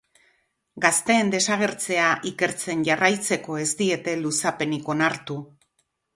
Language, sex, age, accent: Basque, female, 60-69, Mendebalekoa (Araba, Bizkaia, Gipuzkoako mendebaleko herri batzuk)